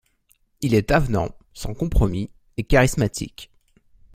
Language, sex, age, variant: French, male, 19-29, Français de métropole